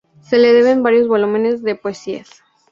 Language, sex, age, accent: Spanish, female, 19-29, México